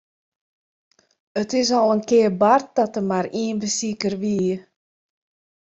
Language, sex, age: Western Frisian, female, 40-49